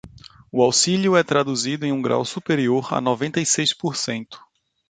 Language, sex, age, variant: Portuguese, male, 30-39, Portuguese (Brasil)